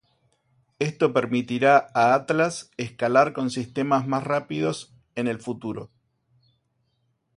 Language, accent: Spanish, Rioplatense: Argentina, Uruguay, este de Bolivia, Paraguay